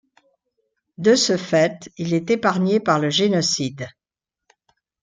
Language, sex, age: French, female, 70-79